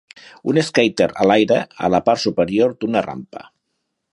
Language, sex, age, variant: Catalan, male, 50-59, Central